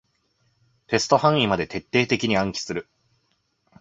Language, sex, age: Japanese, male, 19-29